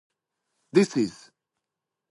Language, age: English, 19-29